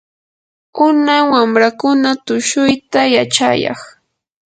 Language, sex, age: Yanahuanca Pasco Quechua, female, 30-39